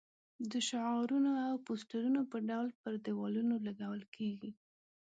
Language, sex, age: Pashto, female, 19-29